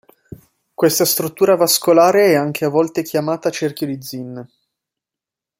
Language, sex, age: Italian, male, 19-29